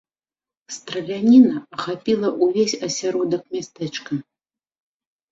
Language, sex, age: Belarusian, female, 40-49